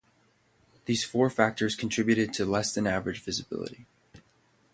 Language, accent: English, United States English